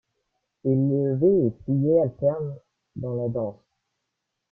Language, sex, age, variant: French, male, under 19, Français de métropole